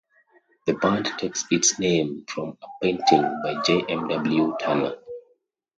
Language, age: English, 30-39